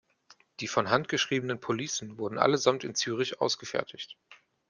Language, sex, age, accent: German, male, 19-29, Deutschland Deutsch